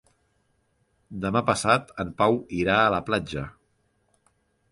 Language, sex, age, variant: Catalan, male, 30-39, Central